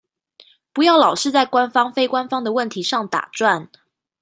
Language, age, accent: Chinese, 19-29, 出生地：臺北市